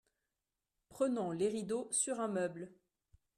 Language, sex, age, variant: French, female, 40-49, Français de métropole